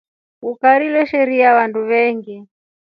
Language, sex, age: Rombo, female, 40-49